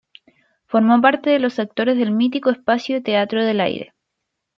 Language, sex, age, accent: Spanish, female, under 19, Chileno: Chile, Cuyo